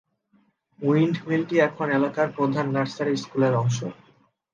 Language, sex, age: Bengali, male, 19-29